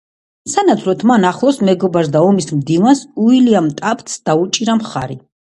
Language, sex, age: Georgian, female, 50-59